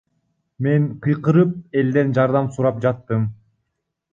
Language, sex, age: Kyrgyz, male, under 19